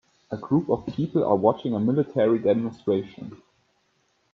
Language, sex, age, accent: English, male, 19-29, United States English